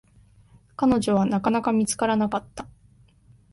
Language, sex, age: Japanese, female, 19-29